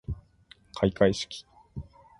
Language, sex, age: Japanese, male, 19-29